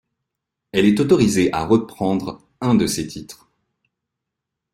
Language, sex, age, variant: French, male, 30-39, Français de métropole